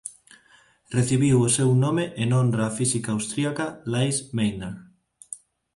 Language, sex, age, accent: Galician, male, 19-29, Neofalante